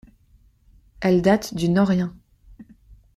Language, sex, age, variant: French, female, 30-39, Français de métropole